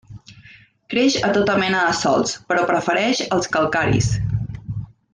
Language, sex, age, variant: Catalan, female, 19-29, Central